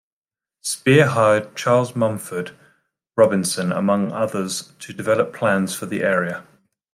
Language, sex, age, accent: English, male, 40-49, England English